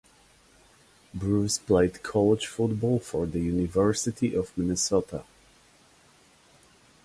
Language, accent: English, United States English; polish